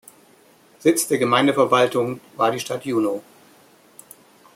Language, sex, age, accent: German, male, 50-59, Deutschland Deutsch